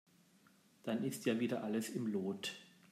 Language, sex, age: German, male, 40-49